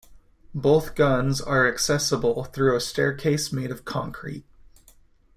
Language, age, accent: English, 30-39, United States English